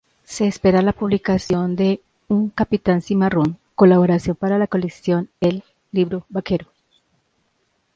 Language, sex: Spanish, female